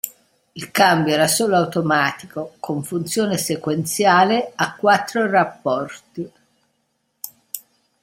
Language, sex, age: Italian, female, 60-69